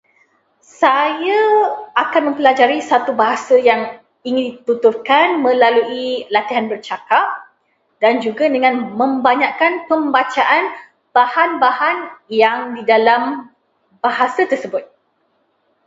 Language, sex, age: Malay, female, 30-39